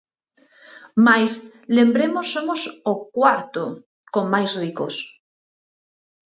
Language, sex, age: Galician, female, 40-49